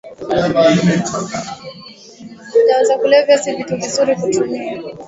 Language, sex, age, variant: Swahili, female, 19-29, Kiswahili Sanifu (EA)